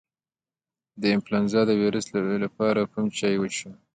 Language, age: Pashto, 19-29